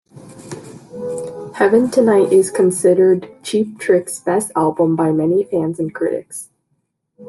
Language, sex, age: English, female, under 19